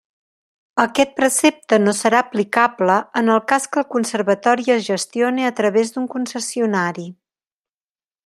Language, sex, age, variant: Catalan, female, 40-49, Central